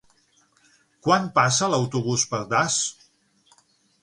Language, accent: Catalan, central; septentrional